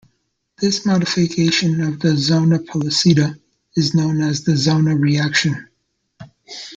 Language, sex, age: English, male, 40-49